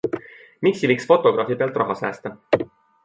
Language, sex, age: Estonian, male, 19-29